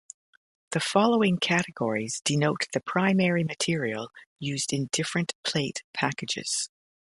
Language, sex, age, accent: English, female, 60-69, Canadian English